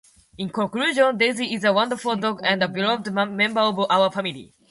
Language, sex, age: English, female, 19-29